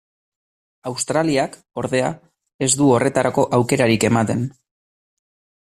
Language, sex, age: Basque, male, 30-39